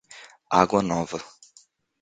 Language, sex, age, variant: Portuguese, male, 19-29, Portuguese (Brasil)